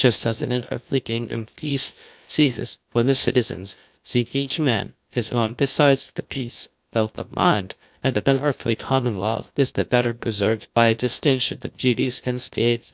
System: TTS, GlowTTS